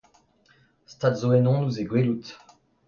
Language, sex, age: Breton, male, 30-39